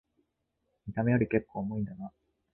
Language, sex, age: Japanese, male, 19-29